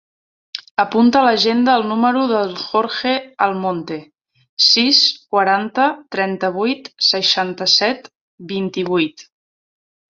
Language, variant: Catalan, Central